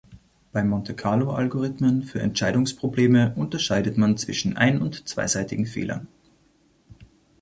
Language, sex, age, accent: German, male, 30-39, Österreichisches Deutsch